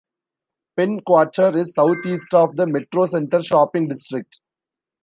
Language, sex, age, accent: English, male, 19-29, India and South Asia (India, Pakistan, Sri Lanka)